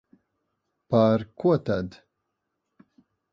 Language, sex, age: Latvian, male, 30-39